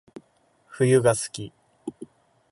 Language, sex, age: Japanese, male, 19-29